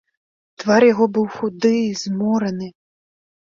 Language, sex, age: Belarusian, male, under 19